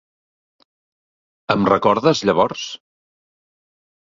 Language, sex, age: Catalan, male, 50-59